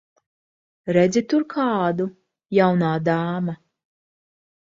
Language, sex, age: Latvian, female, 30-39